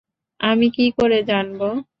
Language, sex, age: Bengali, female, 19-29